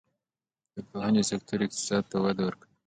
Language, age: Pashto, 19-29